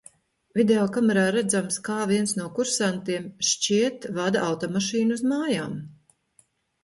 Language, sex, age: Latvian, female, 50-59